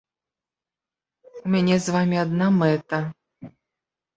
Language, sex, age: Belarusian, female, 30-39